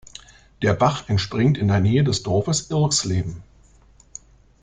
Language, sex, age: German, male, 50-59